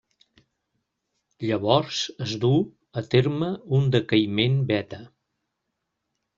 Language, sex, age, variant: Catalan, male, 60-69, Central